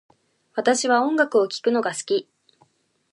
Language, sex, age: Japanese, female, 19-29